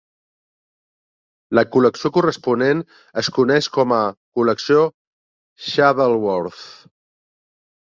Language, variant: Catalan, Central